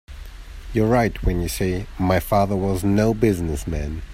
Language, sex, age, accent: English, male, 30-39, England English